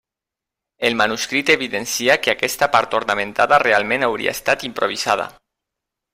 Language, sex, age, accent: Catalan, male, 40-49, valencià